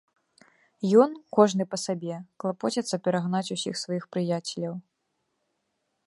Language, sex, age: Belarusian, female, under 19